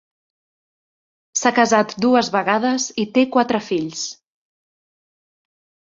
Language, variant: Catalan, Central